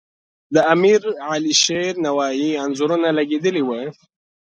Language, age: Pashto, 19-29